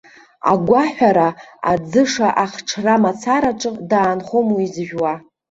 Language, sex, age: Abkhazian, female, 40-49